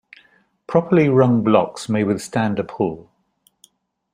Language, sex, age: English, male, 60-69